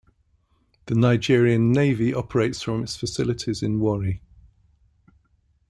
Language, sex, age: English, male, 50-59